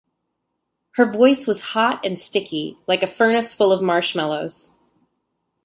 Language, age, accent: English, 19-29, United States English